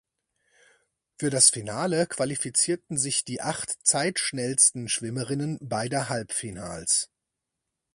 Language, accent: German, Deutschland Deutsch